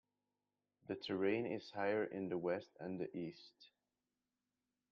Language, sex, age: English, male, under 19